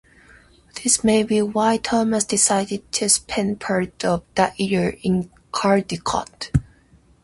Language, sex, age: English, female, 19-29